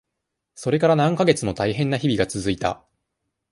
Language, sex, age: Japanese, male, 19-29